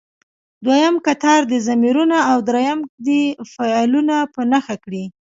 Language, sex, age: Pashto, female, 19-29